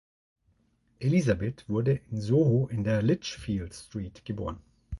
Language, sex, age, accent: German, male, 40-49, Deutschland Deutsch